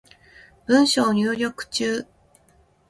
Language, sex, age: Japanese, female, 40-49